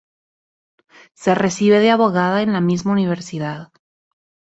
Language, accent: Spanish, Andino-Pacífico: Colombia, Perú, Ecuador, oeste de Bolivia y Venezuela andina